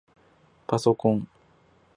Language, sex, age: Japanese, male, 19-29